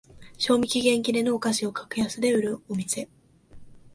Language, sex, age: Japanese, female, 19-29